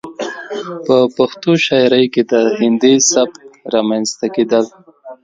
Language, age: Pashto, 30-39